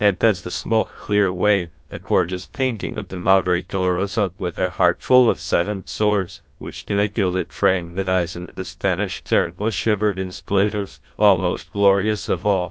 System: TTS, GlowTTS